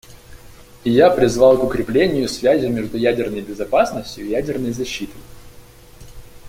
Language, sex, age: Russian, male, 19-29